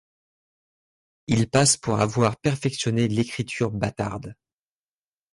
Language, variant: French, Français de métropole